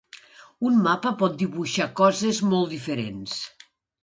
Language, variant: Catalan, Nord-Occidental